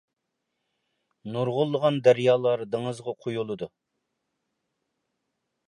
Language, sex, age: Uyghur, male, 40-49